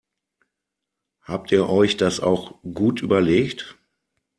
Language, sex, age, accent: German, male, 40-49, Deutschland Deutsch